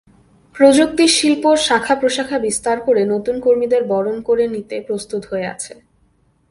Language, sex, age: Bengali, female, 19-29